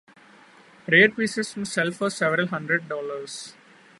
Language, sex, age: English, male, 19-29